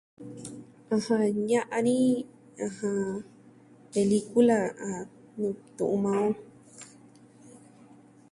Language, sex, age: Southwestern Tlaxiaco Mixtec, female, 19-29